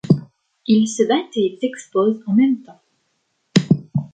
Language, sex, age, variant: French, female, 19-29, Français de métropole